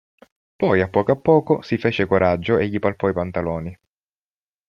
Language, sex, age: Italian, male, 30-39